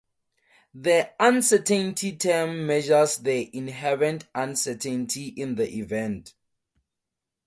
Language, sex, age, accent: English, male, 19-29, Southern African (South Africa, Zimbabwe, Namibia)